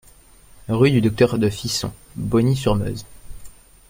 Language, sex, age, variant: French, male, 19-29, Français de métropole